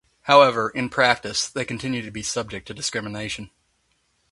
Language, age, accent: English, 19-29, United States English